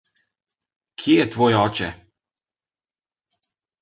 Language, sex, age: Slovenian, male, 19-29